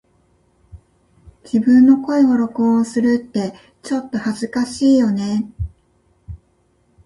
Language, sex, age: Japanese, female, 50-59